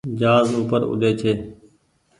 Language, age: Goaria, 19-29